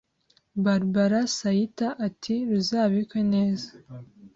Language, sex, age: Kinyarwanda, female, 19-29